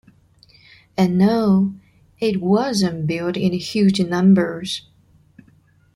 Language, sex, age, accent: English, female, 40-49, India and South Asia (India, Pakistan, Sri Lanka)